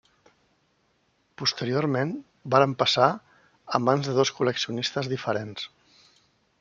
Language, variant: Catalan, Central